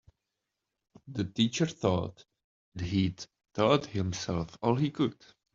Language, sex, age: English, male, 30-39